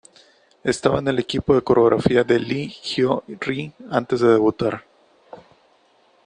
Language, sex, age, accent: Spanish, male, 30-39, México